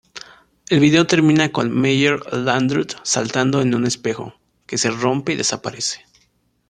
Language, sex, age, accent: Spanish, male, 19-29, México